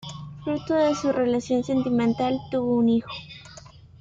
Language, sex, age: Spanish, female, under 19